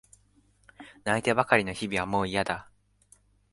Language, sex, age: Japanese, male, 19-29